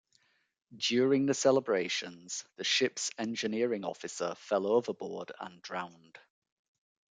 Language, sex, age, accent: English, male, 40-49, England English